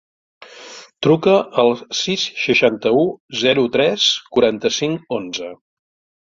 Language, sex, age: Catalan, male, 60-69